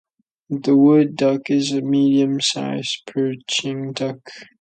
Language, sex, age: English, male, under 19